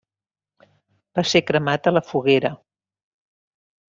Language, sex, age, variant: Catalan, female, 60-69, Central